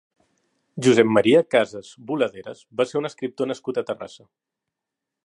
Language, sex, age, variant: Catalan, male, 40-49, Central